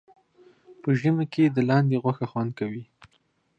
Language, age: Pashto, 19-29